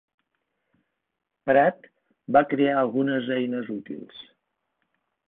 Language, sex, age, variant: Catalan, male, 60-69, Central